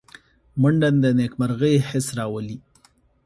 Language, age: Pashto, 30-39